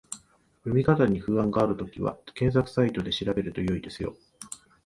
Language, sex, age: Japanese, male, 40-49